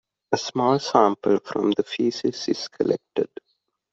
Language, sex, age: English, male, 30-39